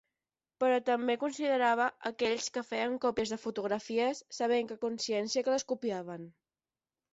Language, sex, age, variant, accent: Catalan, female, under 19, Balear, balear